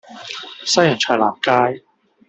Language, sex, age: Cantonese, male, 19-29